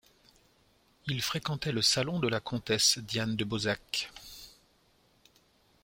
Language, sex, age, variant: French, male, 40-49, Français de métropole